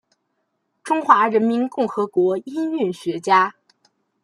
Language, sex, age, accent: Chinese, female, 19-29, 出生地：河北省